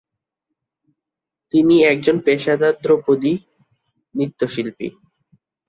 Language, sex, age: Bengali, male, under 19